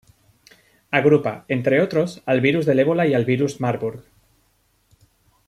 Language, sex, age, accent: Spanish, male, 19-29, España: Norte peninsular (Asturias, Castilla y León, Cantabria, País Vasco, Navarra, Aragón, La Rioja, Guadalajara, Cuenca)